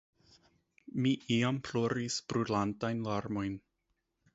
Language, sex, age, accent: Esperanto, male, 19-29, Internacia